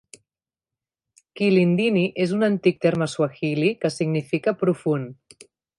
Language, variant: Catalan, Central